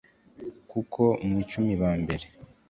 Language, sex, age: Kinyarwanda, male, 19-29